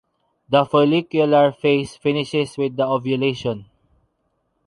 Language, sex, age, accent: English, male, 19-29, Filipino